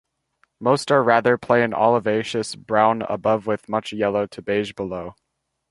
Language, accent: English, United States English